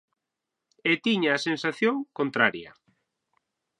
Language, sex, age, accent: Galician, male, 19-29, Central (gheada)